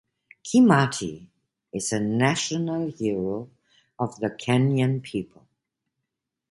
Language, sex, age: English, female, 50-59